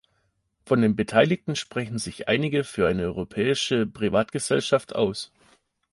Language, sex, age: German, male, 30-39